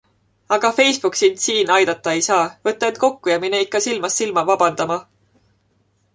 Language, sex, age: Estonian, female, 19-29